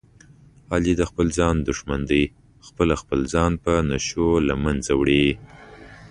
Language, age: Pashto, 19-29